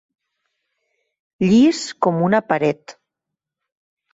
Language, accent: Catalan, valencià